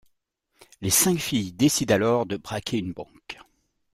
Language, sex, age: French, male, 60-69